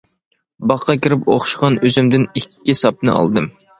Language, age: Uyghur, 19-29